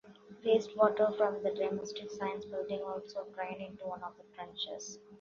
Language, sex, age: English, female, 19-29